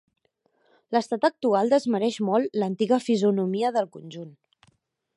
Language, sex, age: Catalan, female, 30-39